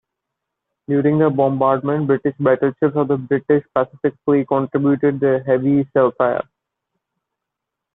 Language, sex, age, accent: English, male, 19-29, India and South Asia (India, Pakistan, Sri Lanka)